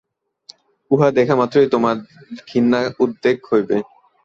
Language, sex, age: Bengali, male, under 19